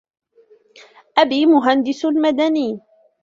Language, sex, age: Arabic, female, 19-29